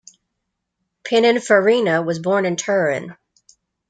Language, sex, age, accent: English, female, 40-49, United States English